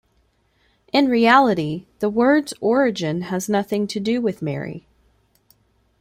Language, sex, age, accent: English, female, 30-39, United States English